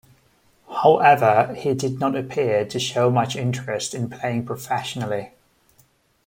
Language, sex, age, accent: English, male, 19-29, England English